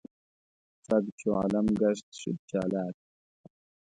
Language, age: Pashto, 30-39